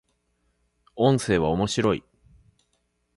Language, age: Japanese, 40-49